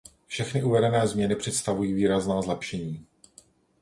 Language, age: Czech, 40-49